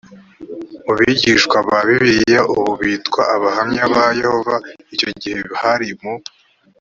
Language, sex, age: Kinyarwanda, male, 19-29